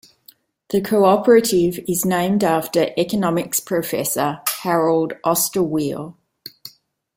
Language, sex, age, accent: English, female, 50-59, Australian English